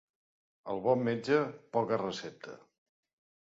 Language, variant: Catalan, Central